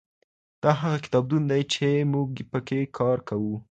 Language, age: Pashto, under 19